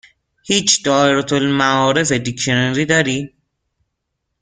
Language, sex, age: Persian, male, 19-29